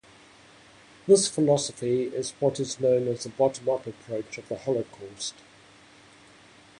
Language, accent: English, Southern African (South Africa, Zimbabwe, Namibia)